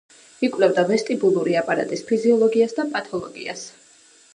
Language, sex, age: Georgian, female, 19-29